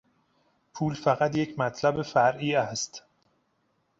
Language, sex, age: Persian, male, 30-39